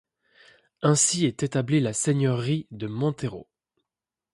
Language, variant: French, Français de métropole